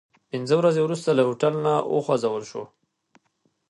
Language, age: Pashto, 30-39